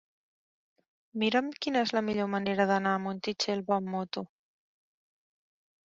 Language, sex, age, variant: Catalan, female, 30-39, Central